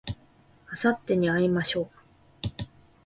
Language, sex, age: Japanese, female, 19-29